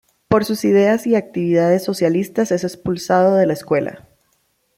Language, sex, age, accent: Spanish, female, 19-29, Andino-Pacífico: Colombia, Perú, Ecuador, oeste de Bolivia y Venezuela andina